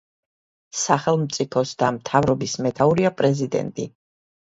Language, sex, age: Georgian, female, 40-49